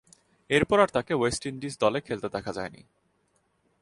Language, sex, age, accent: Bengali, male, 19-29, প্রমিত